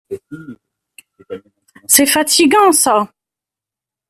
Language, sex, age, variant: French, male, 30-39, Français de métropole